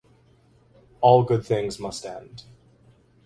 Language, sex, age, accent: English, male, 19-29, United States English